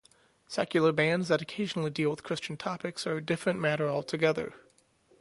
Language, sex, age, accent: English, male, under 19, United States English